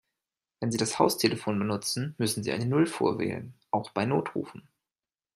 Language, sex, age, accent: German, male, 30-39, Deutschland Deutsch